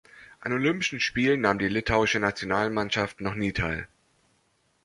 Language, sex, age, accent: German, male, 40-49, Deutschland Deutsch